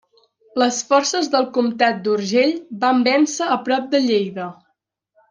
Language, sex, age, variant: Catalan, female, under 19, Central